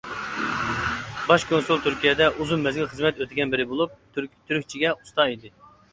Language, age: Uyghur, 30-39